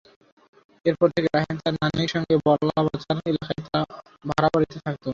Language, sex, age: Bengali, male, 19-29